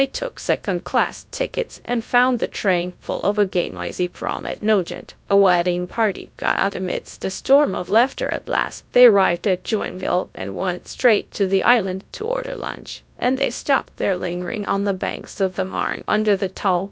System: TTS, GradTTS